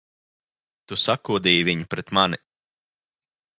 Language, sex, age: Latvian, male, 30-39